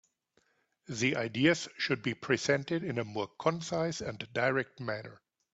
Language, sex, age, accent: English, male, 50-59, United States English